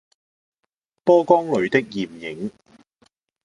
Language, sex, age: Cantonese, male, 50-59